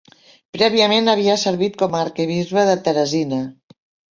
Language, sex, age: Catalan, female, 60-69